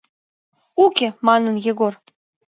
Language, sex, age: Mari, female, 19-29